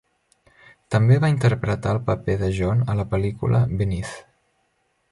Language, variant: Catalan, Central